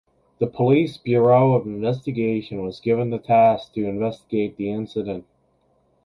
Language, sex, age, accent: English, male, under 19, United States English